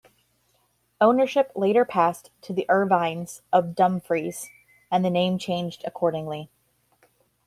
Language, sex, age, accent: English, female, 30-39, United States English